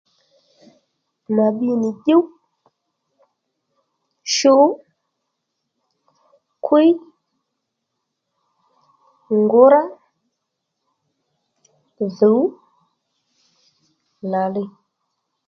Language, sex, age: Lendu, female, 30-39